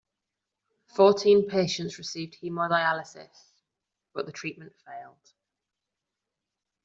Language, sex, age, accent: English, female, 19-29, England English